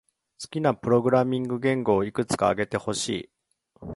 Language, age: Japanese, 40-49